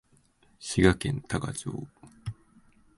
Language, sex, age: Japanese, male, 19-29